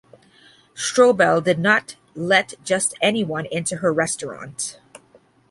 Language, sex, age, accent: English, female, 40-49, United States English